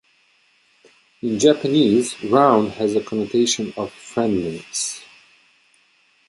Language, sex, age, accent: English, male, 30-39, United States English